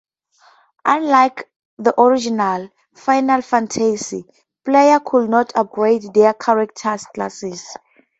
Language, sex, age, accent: English, female, 19-29, Southern African (South Africa, Zimbabwe, Namibia)